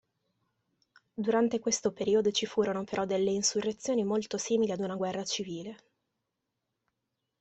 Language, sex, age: Italian, female, 19-29